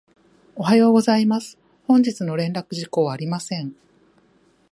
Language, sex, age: Japanese, female, 40-49